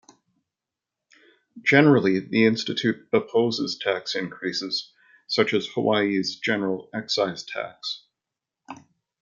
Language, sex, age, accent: English, male, 40-49, Canadian English